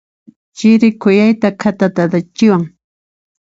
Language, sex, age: Puno Quechua, female, 60-69